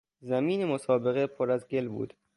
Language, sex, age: Persian, male, under 19